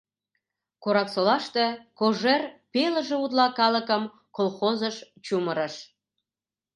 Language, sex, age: Mari, female, 40-49